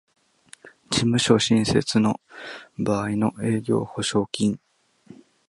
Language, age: Japanese, 19-29